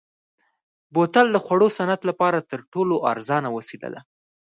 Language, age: Pashto, under 19